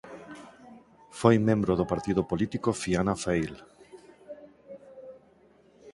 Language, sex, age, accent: Galician, male, 50-59, Neofalante